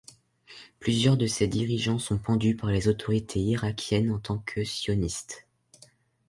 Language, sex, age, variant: French, male, under 19, Français de métropole